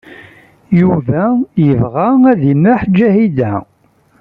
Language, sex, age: Kabyle, male, 40-49